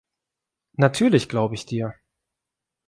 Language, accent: German, Deutschland Deutsch